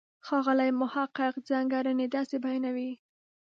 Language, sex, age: Pashto, female, 19-29